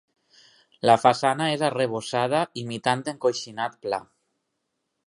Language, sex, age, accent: Catalan, male, 30-39, valencià